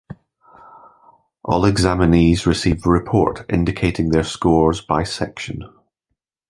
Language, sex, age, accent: English, male, 40-49, Scottish English